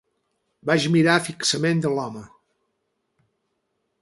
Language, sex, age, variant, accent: Catalan, male, 50-59, Balear, menorquí